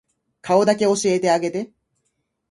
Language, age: Japanese, 19-29